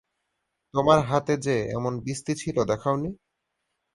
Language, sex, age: Bengali, male, 19-29